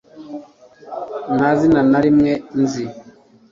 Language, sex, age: Kinyarwanda, male, 30-39